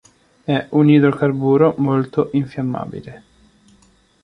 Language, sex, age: Italian, male, 19-29